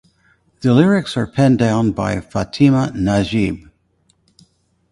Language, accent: English, United States English